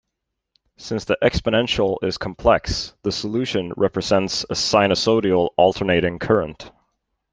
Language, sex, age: English, male, 30-39